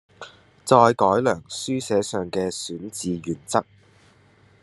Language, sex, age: Cantonese, male, under 19